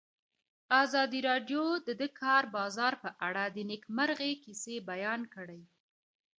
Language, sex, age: Pashto, female, 30-39